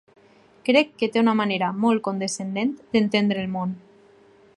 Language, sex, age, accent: Catalan, female, 19-29, valencià